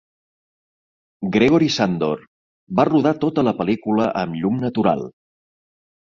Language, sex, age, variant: Catalan, male, 40-49, Septentrional